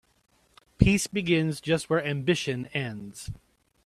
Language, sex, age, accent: English, male, 40-49, United States English